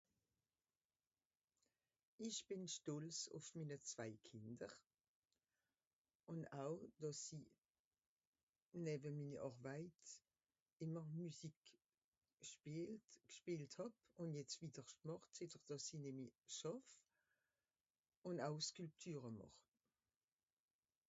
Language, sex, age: Swiss German, female, 60-69